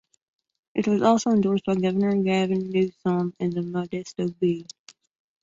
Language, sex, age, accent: English, female, 19-29, United States English